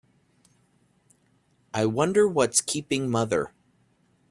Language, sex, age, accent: English, male, 30-39, United States English